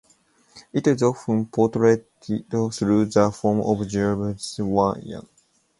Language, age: English, 19-29